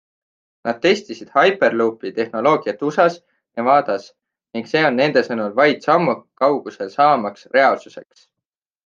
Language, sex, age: Estonian, male, 19-29